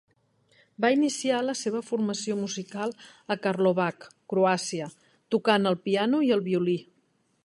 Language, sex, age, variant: Catalan, female, 50-59, Central